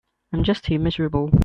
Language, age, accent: English, under 19, England English